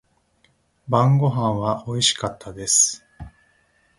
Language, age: Japanese, 40-49